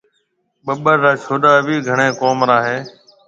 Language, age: Marwari (Pakistan), 40-49